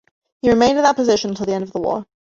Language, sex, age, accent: English, female, 19-29, England English